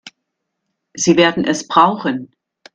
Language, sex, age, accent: German, female, 50-59, Deutschland Deutsch